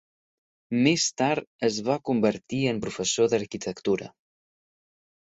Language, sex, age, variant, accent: Catalan, male, 19-29, Central, central